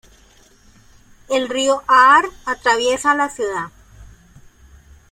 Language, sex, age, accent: Spanish, female, 19-29, Caribe: Cuba, Venezuela, Puerto Rico, República Dominicana, Panamá, Colombia caribeña, México caribeño, Costa del golfo de México